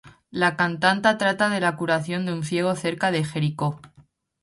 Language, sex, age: Spanish, female, 19-29